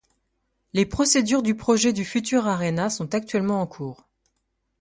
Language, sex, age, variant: French, female, 30-39, Français de métropole